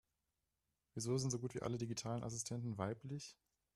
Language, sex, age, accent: German, male, 19-29, Deutschland Deutsch